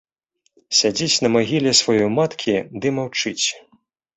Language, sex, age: Belarusian, male, 19-29